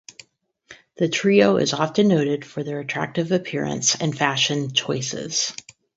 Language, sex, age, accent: English, female, 50-59, United States English; Midwestern